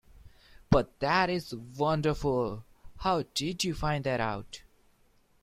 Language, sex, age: English, male, 19-29